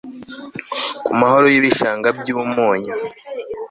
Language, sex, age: Kinyarwanda, male, 19-29